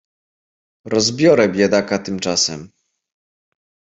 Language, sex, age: Polish, male, 30-39